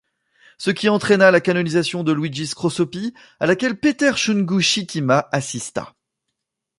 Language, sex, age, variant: French, male, 30-39, Français de métropole